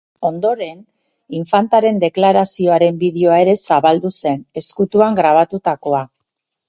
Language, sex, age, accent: Basque, female, 50-59, Erdialdekoa edo Nafarra (Gipuzkoa, Nafarroa)